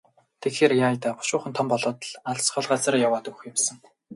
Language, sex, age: Mongolian, male, 19-29